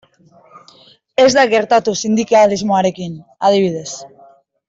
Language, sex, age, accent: Basque, female, 19-29, Mendebalekoa (Araba, Bizkaia, Gipuzkoako mendebaleko herri batzuk)